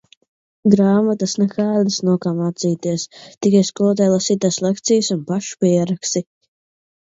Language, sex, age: Latvian, male, under 19